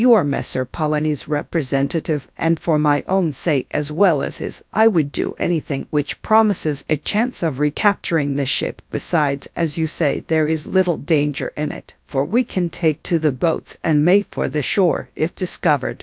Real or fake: fake